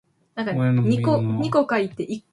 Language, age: Luo (Kenya and Tanzania), under 19